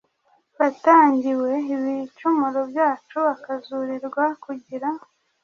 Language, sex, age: Kinyarwanda, female, 30-39